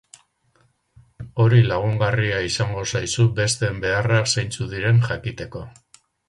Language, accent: Basque, Mendebalekoa (Araba, Bizkaia, Gipuzkoako mendebaleko herri batzuk)